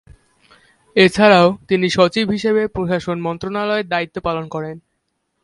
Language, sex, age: Bengali, male, under 19